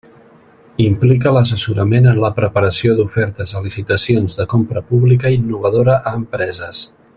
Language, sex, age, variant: Catalan, male, 40-49, Central